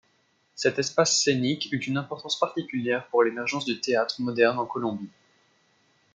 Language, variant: French, Français de métropole